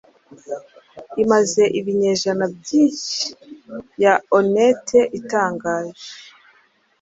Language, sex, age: Kinyarwanda, female, 30-39